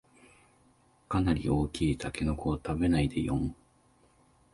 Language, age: Japanese, 19-29